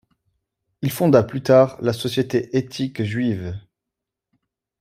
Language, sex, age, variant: French, male, 30-39, Français de métropole